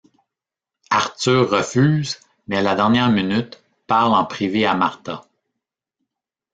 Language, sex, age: French, male, 50-59